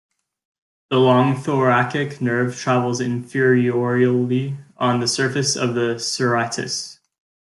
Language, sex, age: English, male, 19-29